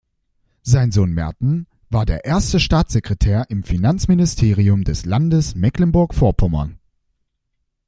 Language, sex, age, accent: German, male, under 19, Deutschland Deutsch